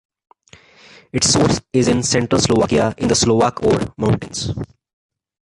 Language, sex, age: English, male, 30-39